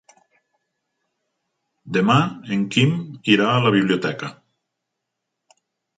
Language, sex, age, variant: Catalan, male, 50-59, Nord-Occidental